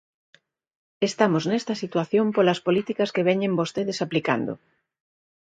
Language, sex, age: Galician, female, 50-59